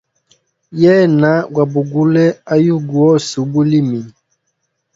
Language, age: Hemba, 19-29